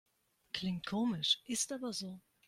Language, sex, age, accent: German, female, 50-59, Deutschland Deutsch